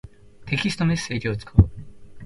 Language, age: Japanese, 19-29